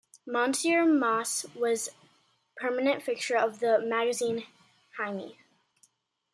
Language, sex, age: English, female, 19-29